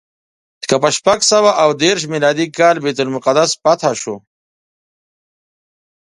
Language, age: Pashto, 30-39